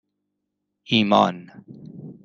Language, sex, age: Persian, male, 50-59